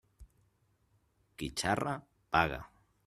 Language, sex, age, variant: Catalan, male, 30-39, Central